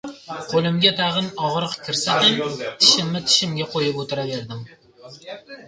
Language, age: Uzbek, 19-29